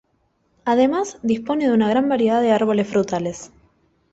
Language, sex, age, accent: Spanish, female, 19-29, Rioplatense: Argentina, Uruguay, este de Bolivia, Paraguay